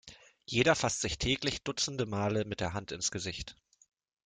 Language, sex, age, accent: German, male, 30-39, Deutschland Deutsch